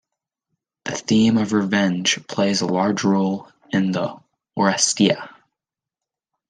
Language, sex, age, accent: English, male, under 19, United States English